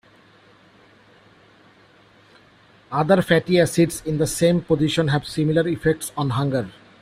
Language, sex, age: English, male, 40-49